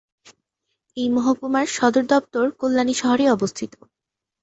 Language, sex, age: Bengali, female, under 19